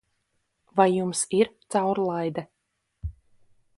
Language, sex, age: Latvian, female, 30-39